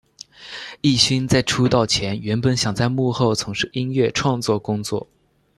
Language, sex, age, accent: Chinese, male, under 19, 出生地：湖南省